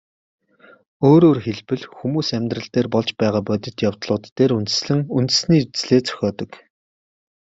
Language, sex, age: Mongolian, male, 30-39